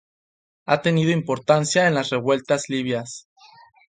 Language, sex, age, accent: Spanish, male, 19-29, México